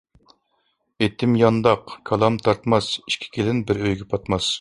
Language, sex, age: Uyghur, male, 40-49